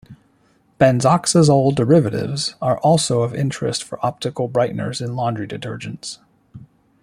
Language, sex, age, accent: English, male, 50-59, United States English